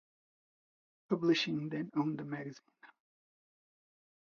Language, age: English, 40-49